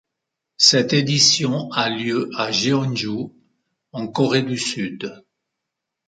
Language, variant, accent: French, Français d'Europe, Français de Suisse